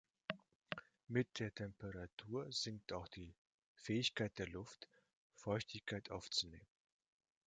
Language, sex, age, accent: German, male, 30-39, Russisch Deutsch